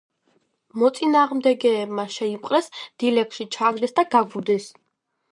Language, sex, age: Georgian, female, 50-59